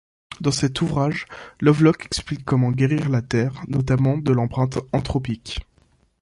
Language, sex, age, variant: French, male, under 19, Français de métropole